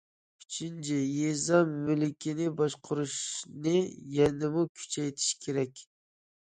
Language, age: Uyghur, 19-29